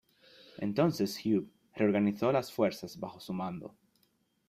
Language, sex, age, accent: Spanish, male, 19-29, Caribe: Cuba, Venezuela, Puerto Rico, República Dominicana, Panamá, Colombia caribeña, México caribeño, Costa del golfo de México